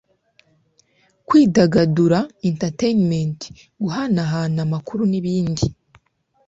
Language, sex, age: Kinyarwanda, female, under 19